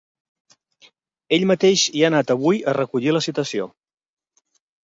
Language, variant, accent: Catalan, Central, central